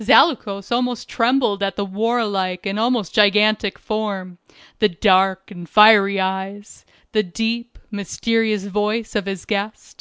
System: none